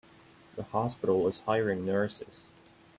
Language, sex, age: English, male, 19-29